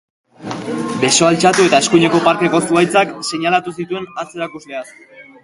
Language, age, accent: Basque, under 19, Mendebalekoa (Araba, Bizkaia, Gipuzkoako mendebaleko herri batzuk)